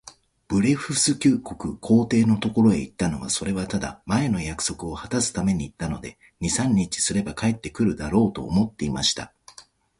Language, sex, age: Japanese, male, 30-39